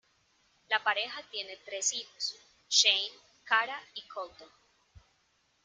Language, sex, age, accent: Spanish, female, 30-39, Caribe: Cuba, Venezuela, Puerto Rico, República Dominicana, Panamá, Colombia caribeña, México caribeño, Costa del golfo de México